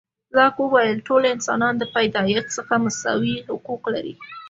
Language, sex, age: Pashto, female, under 19